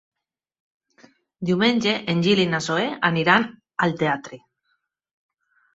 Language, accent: Catalan, valencià